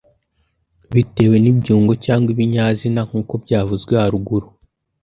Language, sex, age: Kinyarwanda, male, under 19